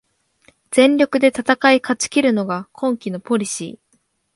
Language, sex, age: Japanese, female, under 19